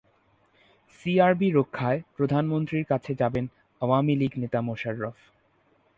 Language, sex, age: Bengali, male, under 19